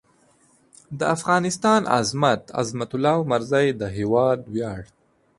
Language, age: Pashto, under 19